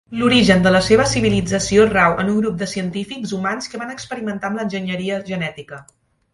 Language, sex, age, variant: Catalan, female, 19-29, Central